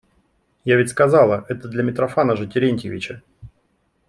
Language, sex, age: Russian, male, 30-39